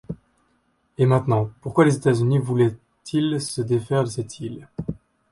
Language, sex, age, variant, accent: French, male, 19-29, Français d'Europe, Français de Belgique